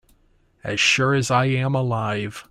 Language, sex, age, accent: English, male, 19-29, United States English